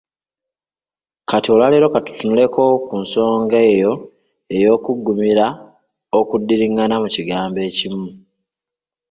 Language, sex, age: Ganda, male, 19-29